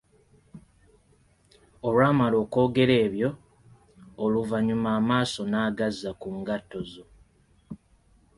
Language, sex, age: Ganda, male, 19-29